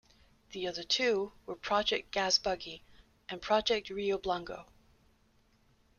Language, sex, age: English, female, 30-39